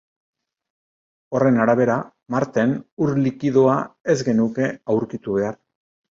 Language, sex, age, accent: Basque, male, 60-69, Erdialdekoa edo Nafarra (Gipuzkoa, Nafarroa)